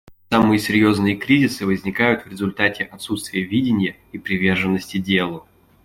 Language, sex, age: Russian, male, 30-39